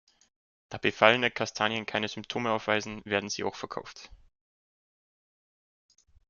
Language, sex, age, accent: German, male, 19-29, Österreichisches Deutsch